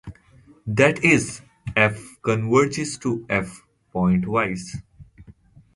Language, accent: English, England English